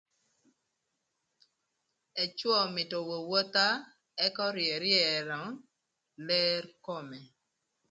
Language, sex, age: Thur, female, 30-39